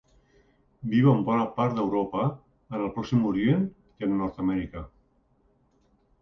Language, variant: Catalan, Central